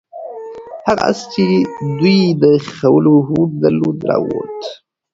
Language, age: Pashto, 19-29